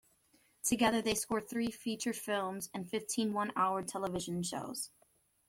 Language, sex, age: English, female, 19-29